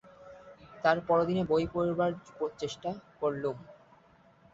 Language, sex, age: Bengali, male, 19-29